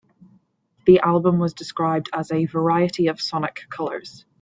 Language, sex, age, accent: English, female, 19-29, Irish English